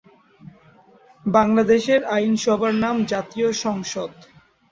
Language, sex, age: Bengali, male, 19-29